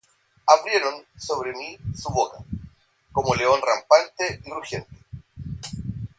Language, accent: Spanish, Chileno: Chile, Cuyo